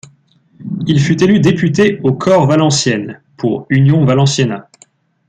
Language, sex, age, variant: French, male, 19-29, Français de métropole